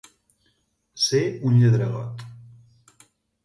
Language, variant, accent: Catalan, Central, central